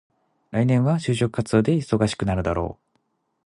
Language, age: Japanese, 30-39